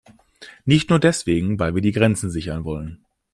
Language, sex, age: German, male, 19-29